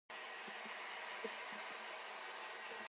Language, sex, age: Min Nan Chinese, female, 19-29